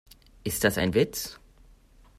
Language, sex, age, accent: German, male, under 19, Deutschland Deutsch